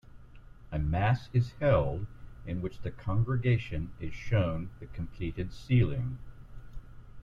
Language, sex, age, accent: English, male, 50-59, United States English